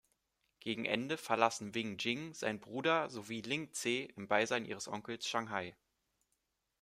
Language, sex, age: German, male, 19-29